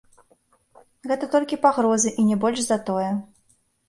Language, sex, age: Belarusian, female, 19-29